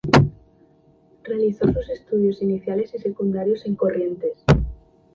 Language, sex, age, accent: Spanish, female, under 19, España: Norte peninsular (Asturias, Castilla y León, Cantabria, País Vasco, Navarra, Aragón, La Rioja, Guadalajara, Cuenca)